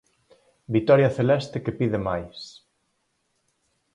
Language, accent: Galician, Normativo (estándar)